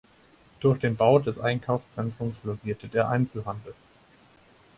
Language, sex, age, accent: German, male, 19-29, Deutschland Deutsch